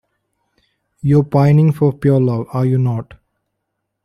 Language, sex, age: English, male, 19-29